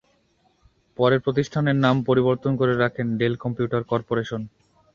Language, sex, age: Bengali, male, 19-29